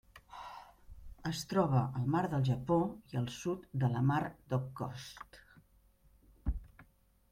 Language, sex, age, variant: Catalan, female, 50-59, Central